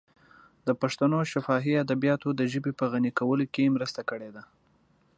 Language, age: Pashto, 19-29